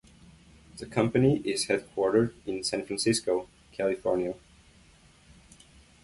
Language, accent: English, United States English